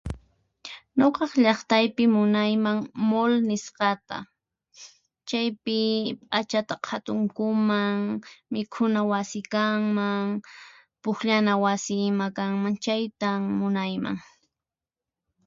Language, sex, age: Puno Quechua, female, 30-39